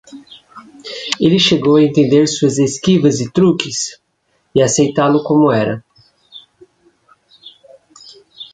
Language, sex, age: Portuguese, male, 19-29